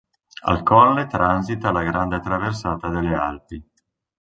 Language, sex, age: Italian, male, 50-59